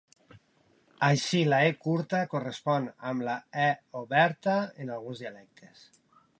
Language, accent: Catalan, valencià